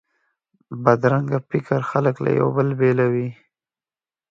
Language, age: Pashto, 19-29